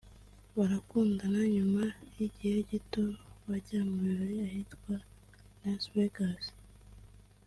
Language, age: Kinyarwanda, 19-29